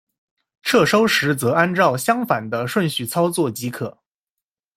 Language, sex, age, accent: Chinese, male, 19-29, 出生地：江苏省